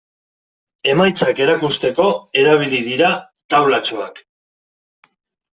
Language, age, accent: Basque, 30-39, Mendebalekoa (Araba, Bizkaia, Gipuzkoako mendebaleko herri batzuk)